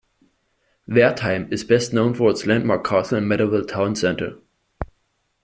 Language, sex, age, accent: English, male, 19-29, United States English